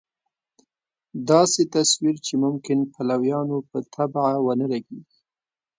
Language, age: Pashto, 30-39